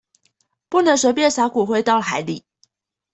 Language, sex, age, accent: Chinese, female, 19-29, 出生地：臺北市